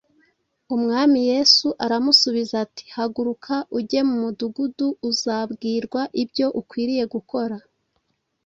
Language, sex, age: Kinyarwanda, female, 30-39